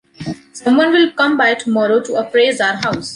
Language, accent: English, India and South Asia (India, Pakistan, Sri Lanka)